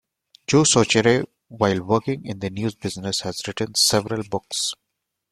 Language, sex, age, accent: English, male, 30-39, India and South Asia (India, Pakistan, Sri Lanka)